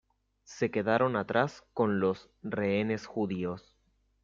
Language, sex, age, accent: Spanish, male, 19-29, Rioplatense: Argentina, Uruguay, este de Bolivia, Paraguay